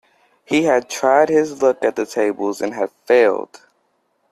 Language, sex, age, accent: English, male, 19-29, United States English